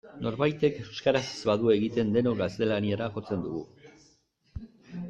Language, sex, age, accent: Basque, male, 60-69, Erdialdekoa edo Nafarra (Gipuzkoa, Nafarroa)